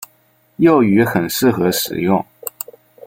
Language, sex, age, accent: Chinese, male, under 19, 出生地：浙江省